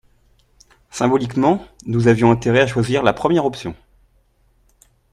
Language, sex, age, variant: French, male, 30-39, Français de métropole